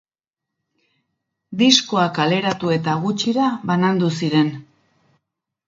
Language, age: Basque, 50-59